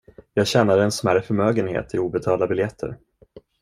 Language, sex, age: Swedish, male, 30-39